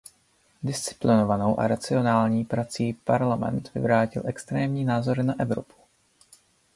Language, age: Czech, 19-29